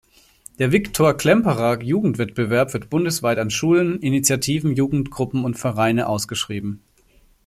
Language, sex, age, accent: German, male, 40-49, Deutschland Deutsch